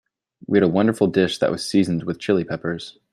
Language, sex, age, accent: English, male, 19-29, United States English